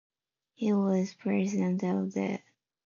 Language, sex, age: English, female, 19-29